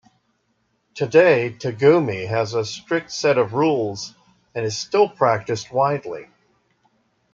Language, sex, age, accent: English, male, 40-49, United States English